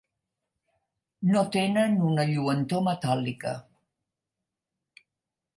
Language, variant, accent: Catalan, Central, central